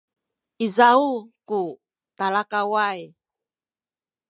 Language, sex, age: Sakizaya, female, 60-69